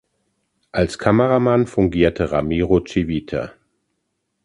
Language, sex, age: German, male, 50-59